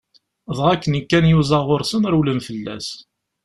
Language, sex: Kabyle, male